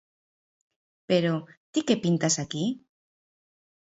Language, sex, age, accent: Galician, female, 40-49, Central (gheada)